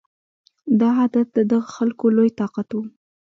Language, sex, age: Pashto, female, 19-29